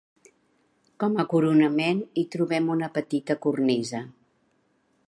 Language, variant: Catalan, Central